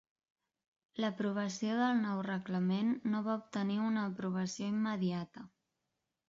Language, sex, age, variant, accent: Catalan, female, 19-29, Central, central